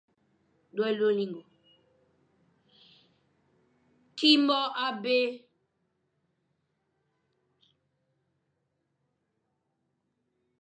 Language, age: Fang, under 19